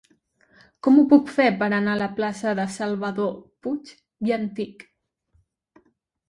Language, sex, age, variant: Catalan, female, 19-29, Central